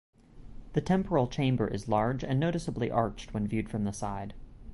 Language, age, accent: English, 19-29, United States English